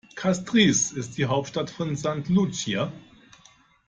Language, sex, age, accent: German, male, 50-59, Deutschland Deutsch